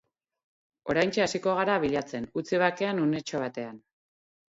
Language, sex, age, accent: Basque, female, 40-49, Mendebalekoa (Araba, Bizkaia, Gipuzkoako mendebaleko herri batzuk)